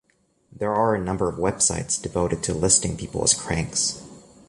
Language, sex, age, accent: English, male, 19-29, United States English